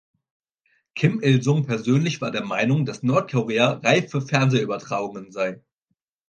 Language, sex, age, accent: German, male, 19-29, Deutschland Deutsch